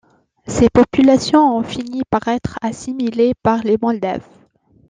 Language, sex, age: French, female, 30-39